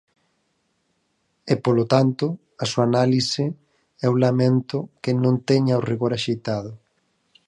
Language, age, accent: Galician, 40-49, Normativo (estándar)